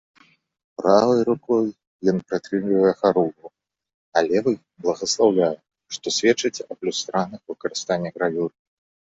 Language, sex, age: Belarusian, male, 30-39